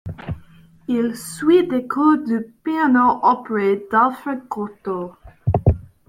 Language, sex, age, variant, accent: French, female, under 19, Français d'Amérique du Nord, Français des États-Unis